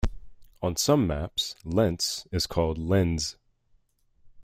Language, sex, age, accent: English, male, 19-29, United States English